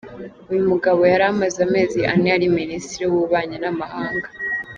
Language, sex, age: Kinyarwanda, female, 19-29